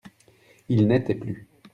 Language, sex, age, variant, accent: French, male, 30-39, Français d'Europe, Français de Belgique